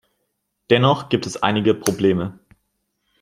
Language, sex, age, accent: German, male, 19-29, Deutschland Deutsch